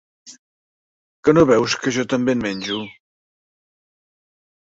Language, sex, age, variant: Catalan, male, 60-69, Central